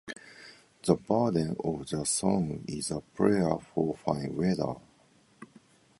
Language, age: English, 50-59